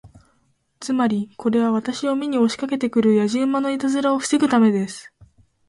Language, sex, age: Japanese, female, 19-29